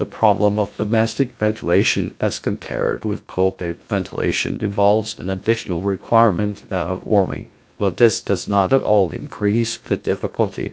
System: TTS, GlowTTS